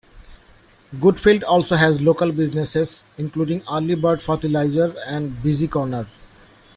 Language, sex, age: English, male, 40-49